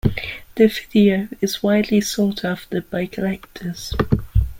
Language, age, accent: English, under 19, England English